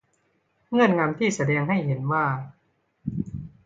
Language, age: Thai, 30-39